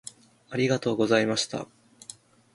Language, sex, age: Japanese, male, 19-29